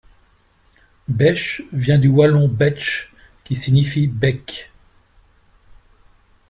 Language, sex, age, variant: French, male, 60-69, Français de métropole